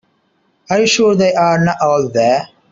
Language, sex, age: English, male, 30-39